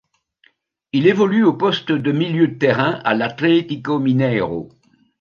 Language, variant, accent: French, Français d'Europe, Français de Belgique